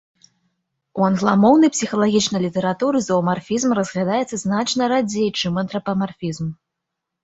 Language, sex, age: Belarusian, female, 19-29